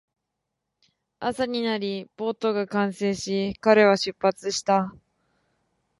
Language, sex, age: Japanese, female, 19-29